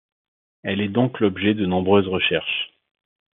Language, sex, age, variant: French, male, 40-49, Français de métropole